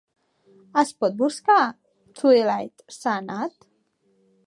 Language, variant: Catalan, Central